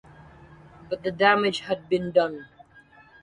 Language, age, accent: English, 19-29, Filipino